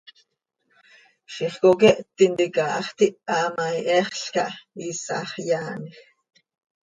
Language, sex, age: Seri, female, 40-49